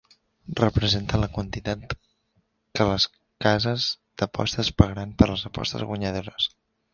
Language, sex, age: Catalan, male, under 19